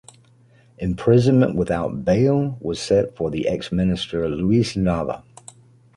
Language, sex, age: English, male, 50-59